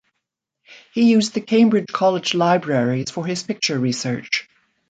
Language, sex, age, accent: English, female, 60-69, Canadian English